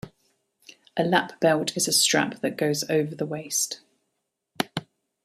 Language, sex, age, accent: English, female, 40-49, England English